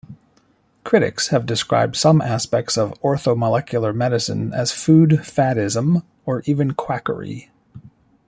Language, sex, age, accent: English, male, 50-59, United States English